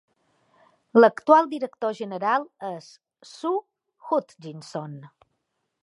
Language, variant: Catalan, Balear